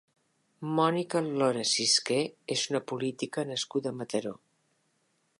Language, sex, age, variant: Catalan, female, 60-69, Central